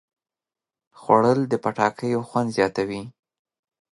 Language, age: Pashto, 19-29